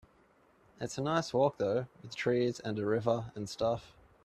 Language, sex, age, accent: English, male, 30-39, Australian English